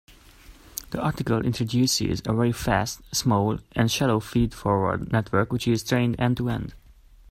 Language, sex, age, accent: English, male, 19-29, United States English